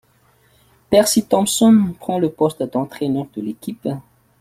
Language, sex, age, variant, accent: French, male, 30-39, Français d'Afrique subsaharienne et des îles africaines, Français de Madagascar